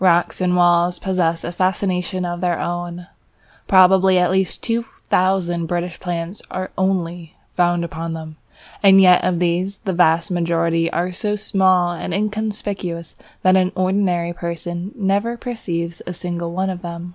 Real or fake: real